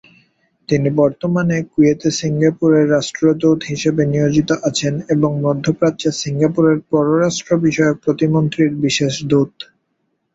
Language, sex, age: Bengali, male, 19-29